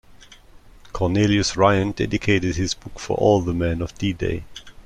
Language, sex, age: English, male, 30-39